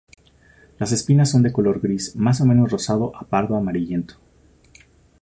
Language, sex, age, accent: Spanish, male, 30-39, México